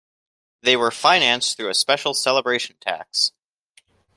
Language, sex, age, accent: English, male, 19-29, United States English